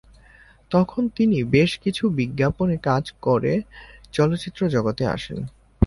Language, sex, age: Bengali, male, 19-29